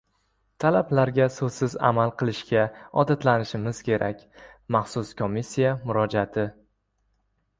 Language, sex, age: Uzbek, male, 19-29